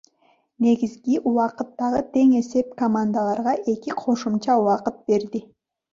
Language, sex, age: Kyrgyz, female, 30-39